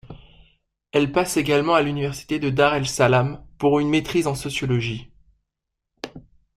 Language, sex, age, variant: French, male, 19-29, Français de métropole